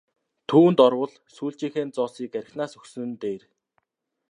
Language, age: Mongolian, 19-29